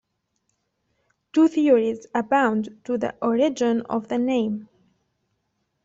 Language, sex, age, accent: English, female, 19-29, United States English